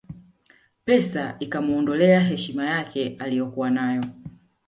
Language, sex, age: Swahili, female, 40-49